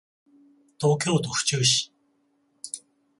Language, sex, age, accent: Japanese, male, 40-49, 関西